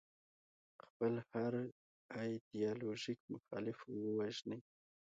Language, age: Pashto, 19-29